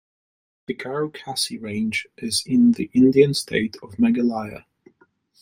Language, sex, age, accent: English, male, 30-39, United States English